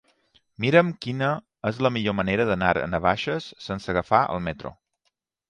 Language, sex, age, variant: Catalan, male, 40-49, Balear